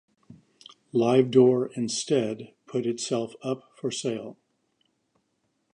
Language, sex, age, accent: English, male, 60-69, United States English